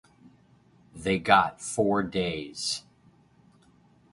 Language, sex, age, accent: English, male, 50-59, United States English